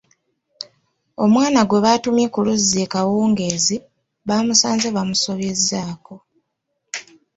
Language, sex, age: Ganda, female, 19-29